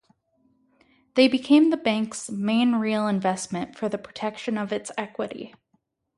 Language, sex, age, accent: English, female, 19-29, United States English